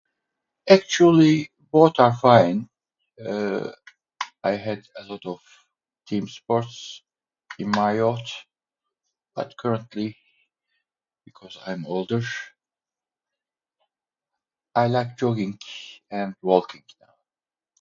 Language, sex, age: English, male, 60-69